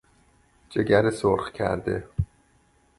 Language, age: Persian, 40-49